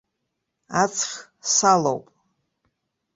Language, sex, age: Abkhazian, female, 60-69